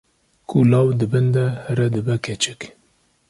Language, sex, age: Kurdish, male, 30-39